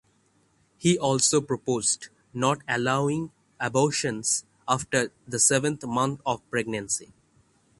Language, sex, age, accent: English, male, under 19, India and South Asia (India, Pakistan, Sri Lanka)